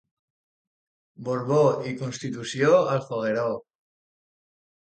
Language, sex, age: Catalan, male, 19-29